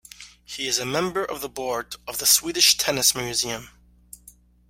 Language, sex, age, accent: English, male, 30-39, United States English